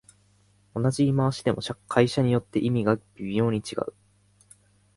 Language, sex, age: Japanese, male, 19-29